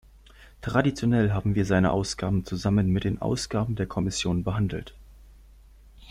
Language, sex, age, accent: German, male, 19-29, Deutschland Deutsch